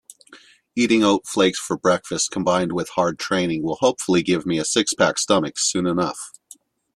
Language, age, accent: English, 40-49, United States English